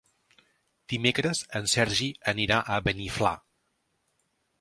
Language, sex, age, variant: Catalan, male, 40-49, Central